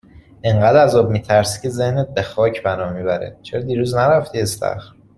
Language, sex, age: Persian, male, 19-29